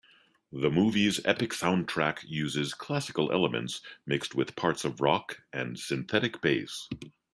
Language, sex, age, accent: English, male, 50-59, United States English